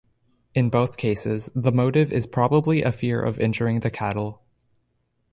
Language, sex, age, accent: English, male, under 19, Canadian English